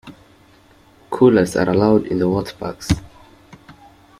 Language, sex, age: English, male, under 19